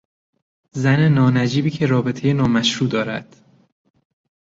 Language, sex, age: Persian, male, 30-39